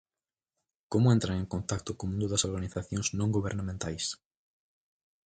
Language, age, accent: Galician, under 19, Atlántico (seseo e gheada)